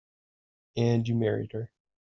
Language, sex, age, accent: English, male, 19-29, United States English